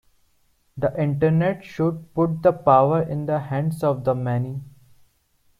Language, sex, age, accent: English, male, 19-29, India and South Asia (India, Pakistan, Sri Lanka)